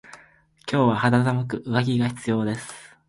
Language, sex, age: Japanese, male, under 19